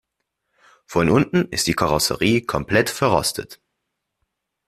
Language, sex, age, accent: German, male, under 19, Deutschland Deutsch